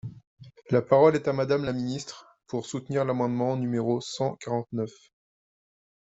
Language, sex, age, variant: French, male, 30-39, Français de métropole